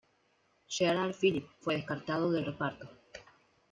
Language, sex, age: Spanish, female, 19-29